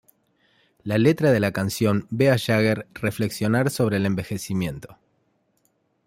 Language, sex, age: Spanish, male, 30-39